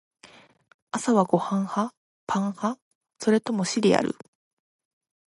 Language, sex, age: Japanese, female, 19-29